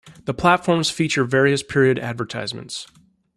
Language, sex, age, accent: English, male, 30-39, United States English